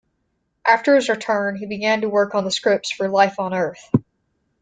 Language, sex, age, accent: English, female, under 19, United States English